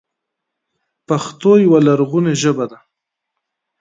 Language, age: Pashto, 30-39